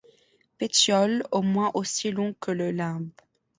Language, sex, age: French, female, under 19